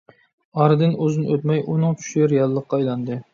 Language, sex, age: Uyghur, male, 30-39